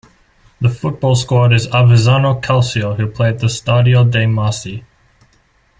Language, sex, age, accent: English, male, under 19, Australian English